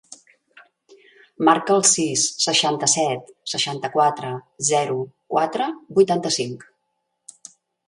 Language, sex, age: Catalan, female, 60-69